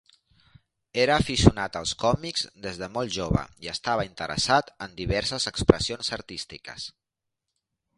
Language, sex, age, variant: Catalan, male, 40-49, Central